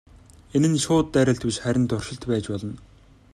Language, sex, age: Mongolian, male, 19-29